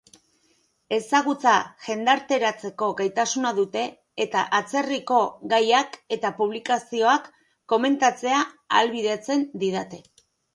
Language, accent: Basque, Erdialdekoa edo Nafarra (Gipuzkoa, Nafarroa)